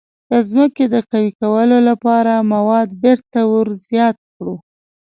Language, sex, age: Pashto, female, 19-29